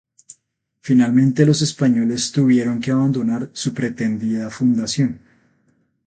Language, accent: Spanish, Andino-Pacífico: Colombia, Perú, Ecuador, oeste de Bolivia y Venezuela andina